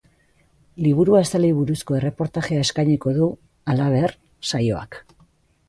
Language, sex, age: Basque, female, 40-49